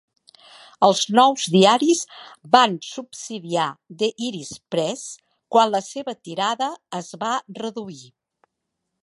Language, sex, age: Catalan, female, 60-69